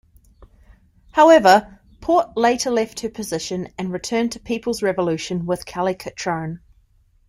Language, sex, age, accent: English, female, 30-39, New Zealand English